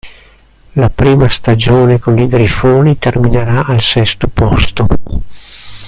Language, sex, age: Italian, male, 60-69